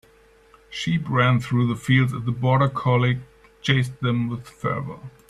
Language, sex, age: English, male, 40-49